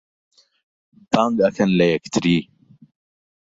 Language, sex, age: Central Kurdish, male, 40-49